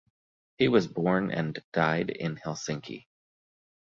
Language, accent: English, United States English